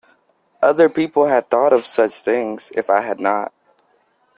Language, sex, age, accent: English, male, 19-29, United States English